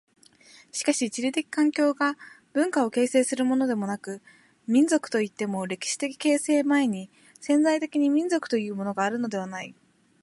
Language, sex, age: Japanese, female, 19-29